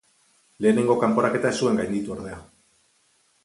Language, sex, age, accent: Basque, male, 40-49, Mendebalekoa (Araba, Bizkaia, Gipuzkoako mendebaleko herri batzuk)